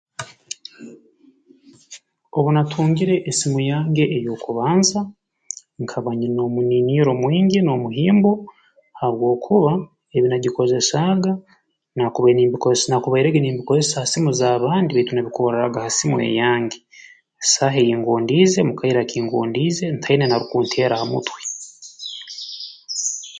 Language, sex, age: Tooro, male, 19-29